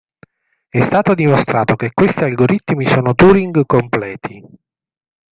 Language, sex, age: Italian, male, 40-49